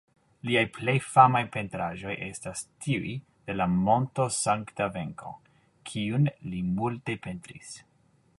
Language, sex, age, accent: Esperanto, male, 19-29, Internacia